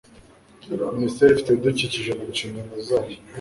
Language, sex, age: Kinyarwanda, male, 19-29